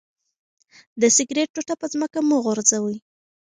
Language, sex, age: Pashto, female, 19-29